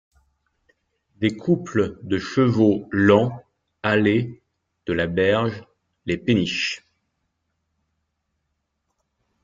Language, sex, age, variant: French, male, 40-49, Français de métropole